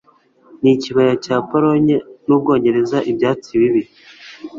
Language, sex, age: Kinyarwanda, female, under 19